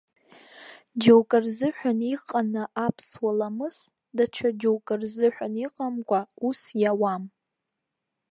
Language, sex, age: Abkhazian, female, 19-29